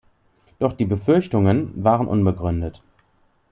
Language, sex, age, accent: German, male, 30-39, Deutschland Deutsch